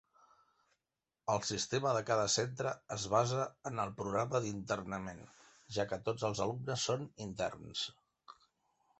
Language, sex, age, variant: Catalan, male, 50-59, Central